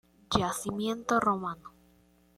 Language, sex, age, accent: Spanish, female, under 19, Andino-Pacífico: Colombia, Perú, Ecuador, oeste de Bolivia y Venezuela andina